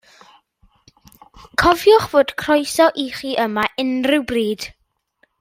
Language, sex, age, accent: Welsh, male, 40-49, Y Deyrnas Unedig Cymraeg